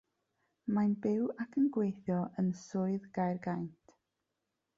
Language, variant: Welsh, South-Western Welsh